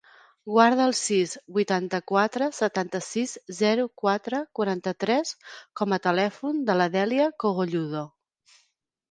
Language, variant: Catalan, Central